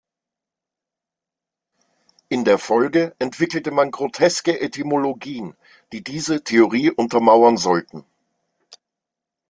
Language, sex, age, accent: German, male, 40-49, Österreichisches Deutsch